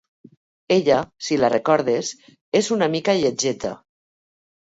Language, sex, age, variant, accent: Catalan, female, 50-59, Valencià meridional, valencià